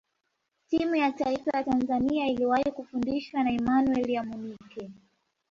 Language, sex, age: Swahili, female, 19-29